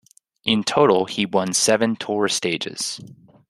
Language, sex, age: English, male, 19-29